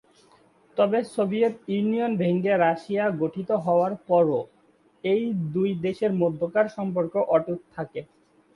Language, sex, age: Bengali, male, 19-29